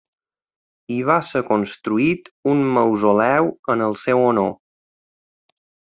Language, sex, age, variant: Catalan, male, 30-39, Balear